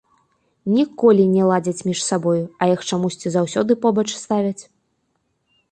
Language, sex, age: Belarusian, female, 19-29